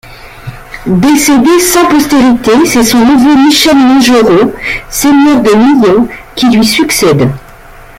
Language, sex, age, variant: French, female, 50-59, Français de métropole